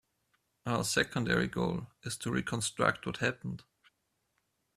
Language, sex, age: English, male, 19-29